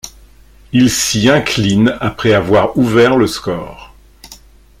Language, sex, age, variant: French, male, 50-59, Français de métropole